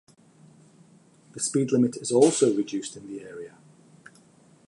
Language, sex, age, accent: English, male, 40-49, England English